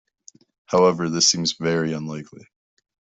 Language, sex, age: English, male, 19-29